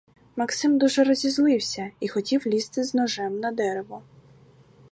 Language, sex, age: Ukrainian, female, 19-29